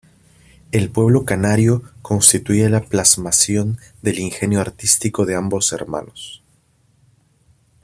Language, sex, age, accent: Spanish, male, 30-39, Andino-Pacífico: Colombia, Perú, Ecuador, oeste de Bolivia y Venezuela andina